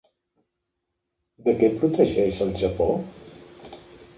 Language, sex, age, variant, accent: Catalan, male, 60-69, Central, Català central